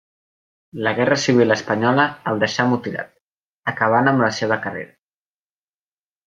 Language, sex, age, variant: Catalan, male, under 19, Central